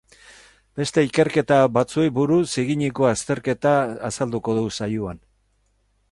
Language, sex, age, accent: Basque, male, 60-69, Mendebalekoa (Araba, Bizkaia, Gipuzkoako mendebaleko herri batzuk)